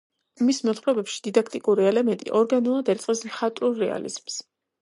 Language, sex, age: Georgian, female, 19-29